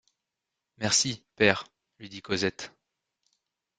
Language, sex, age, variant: French, male, 19-29, Français de métropole